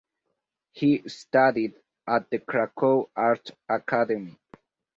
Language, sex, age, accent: English, male, 19-29, United States English